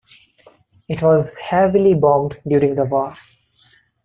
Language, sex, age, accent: English, male, 19-29, India and South Asia (India, Pakistan, Sri Lanka)